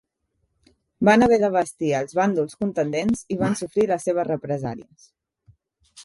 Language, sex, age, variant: Catalan, female, 30-39, Central